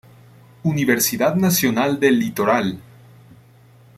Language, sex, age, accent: Spanish, male, 19-29, América central